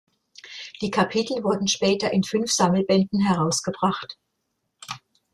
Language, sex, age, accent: German, female, 60-69, Deutschland Deutsch